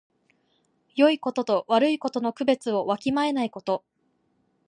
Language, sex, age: Japanese, female, 19-29